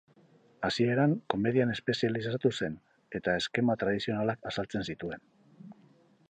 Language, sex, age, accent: Basque, male, 50-59, Mendebalekoa (Araba, Bizkaia, Gipuzkoako mendebaleko herri batzuk)